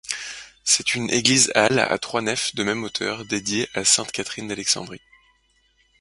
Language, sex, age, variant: French, male, 30-39, Français de métropole